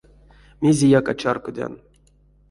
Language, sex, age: Erzya, male, 30-39